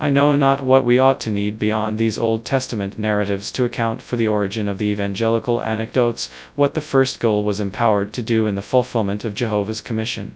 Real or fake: fake